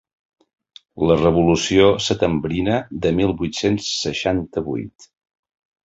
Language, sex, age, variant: Catalan, male, 60-69, Central